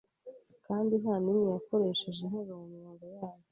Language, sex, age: Kinyarwanda, female, 30-39